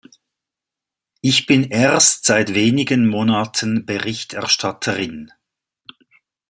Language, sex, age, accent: German, male, 60-69, Schweizerdeutsch